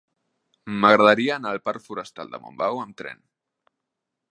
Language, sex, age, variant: Catalan, male, 19-29, Central